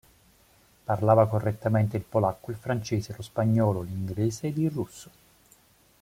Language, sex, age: Italian, male, 40-49